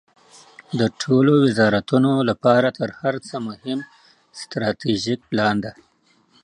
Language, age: Pashto, 40-49